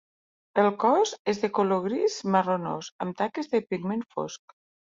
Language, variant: Catalan, Septentrional